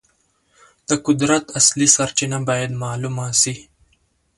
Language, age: Pashto, 19-29